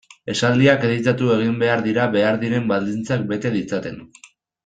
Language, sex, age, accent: Basque, male, 19-29, Erdialdekoa edo Nafarra (Gipuzkoa, Nafarroa)